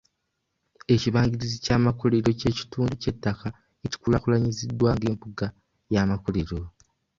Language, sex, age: Ganda, male, 19-29